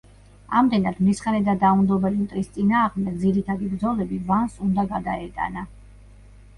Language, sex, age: Georgian, female, 40-49